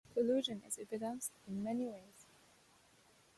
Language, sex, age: English, female, 19-29